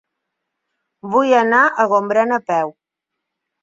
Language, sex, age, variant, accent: Catalan, female, 40-49, Balear, mallorquí; Palma